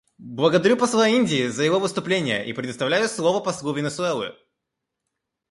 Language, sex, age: Russian, male, under 19